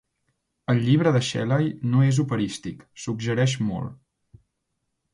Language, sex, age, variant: Catalan, male, 19-29, Central